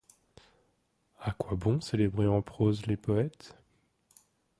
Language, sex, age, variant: French, male, 19-29, Français de métropole